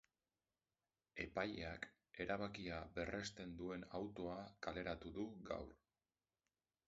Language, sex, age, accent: Basque, male, 40-49, Mendebalekoa (Araba, Bizkaia, Gipuzkoako mendebaleko herri batzuk)